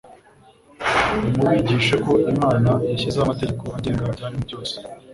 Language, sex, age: Kinyarwanda, male, 19-29